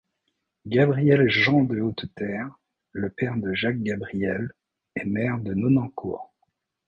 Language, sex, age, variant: French, male, 50-59, Français de métropole